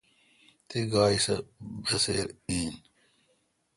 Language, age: Kalkoti, 50-59